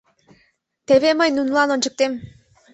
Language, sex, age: Mari, female, under 19